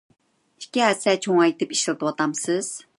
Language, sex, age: Uyghur, female, 30-39